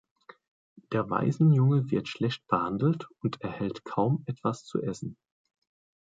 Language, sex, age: German, male, 30-39